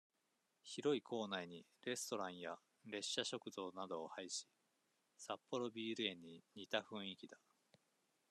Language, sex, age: Japanese, male, 40-49